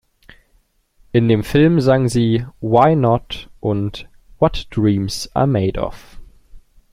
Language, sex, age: German, male, 19-29